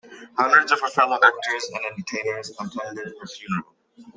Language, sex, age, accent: English, male, 19-29, England English